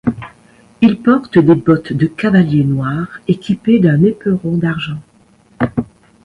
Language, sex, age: French, female, 60-69